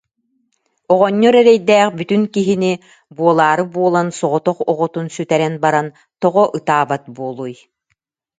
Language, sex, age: Yakut, female, 50-59